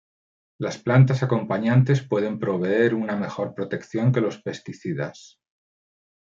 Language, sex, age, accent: Spanish, male, 40-49, España: Norte peninsular (Asturias, Castilla y León, Cantabria, País Vasco, Navarra, Aragón, La Rioja, Guadalajara, Cuenca)